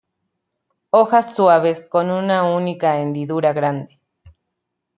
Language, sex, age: Spanish, female, 30-39